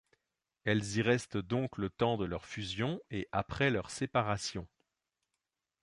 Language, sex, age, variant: French, male, 40-49, Français de métropole